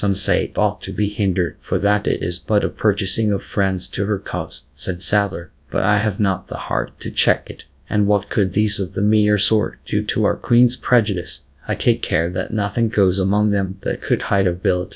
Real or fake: fake